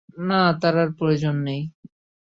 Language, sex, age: Bengali, male, 19-29